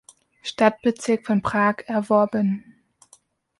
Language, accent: German, Deutschland Deutsch